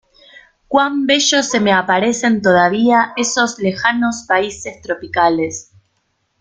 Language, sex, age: Spanish, female, 30-39